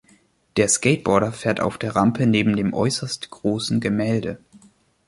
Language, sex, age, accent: German, male, 19-29, Deutschland Deutsch